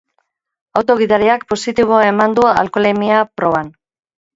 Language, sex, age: Basque, female, 50-59